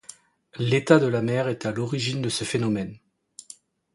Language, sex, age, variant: French, male, 30-39, Français de métropole